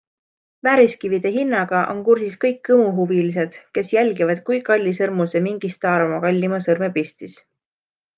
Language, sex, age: Estonian, female, 19-29